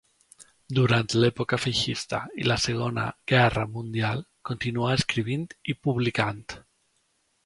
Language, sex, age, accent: Catalan, male, 30-39, valencià